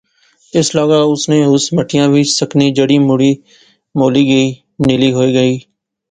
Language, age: Pahari-Potwari, 19-29